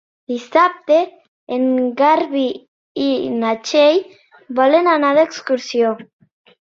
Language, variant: Catalan, Central